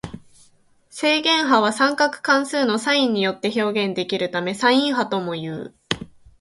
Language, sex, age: Japanese, female, 19-29